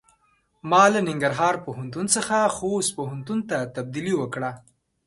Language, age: Pashto, 19-29